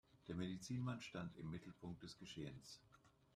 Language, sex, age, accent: German, male, 60-69, Deutschland Deutsch